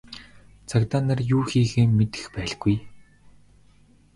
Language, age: Mongolian, 19-29